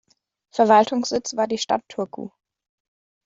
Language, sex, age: German, female, under 19